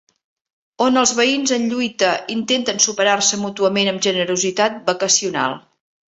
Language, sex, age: Catalan, female, 60-69